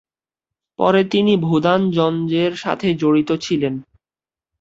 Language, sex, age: Bengali, male, 19-29